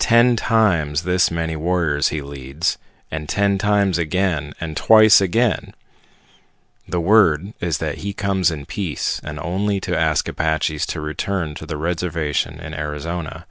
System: none